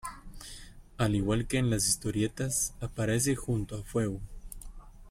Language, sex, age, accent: Spanish, male, 30-39, América central